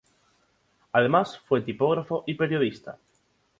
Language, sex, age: Spanish, male, 19-29